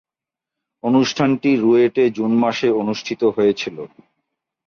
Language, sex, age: Bengali, male, 40-49